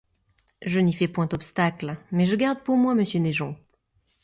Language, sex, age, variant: French, female, 30-39, Français de métropole